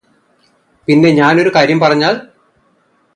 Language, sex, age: Malayalam, male, 40-49